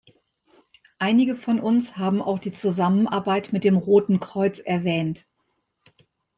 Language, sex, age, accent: German, female, 50-59, Deutschland Deutsch